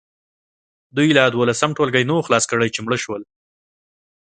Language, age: Pashto, 19-29